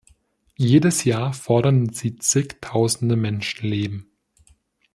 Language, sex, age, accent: German, male, 19-29, Deutschland Deutsch